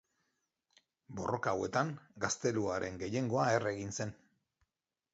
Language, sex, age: Basque, male, 50-59